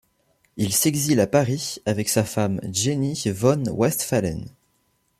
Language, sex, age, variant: French, male, under 19, Français de métropole